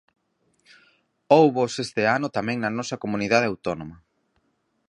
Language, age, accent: Galician, 30-39, Normativo (estándar)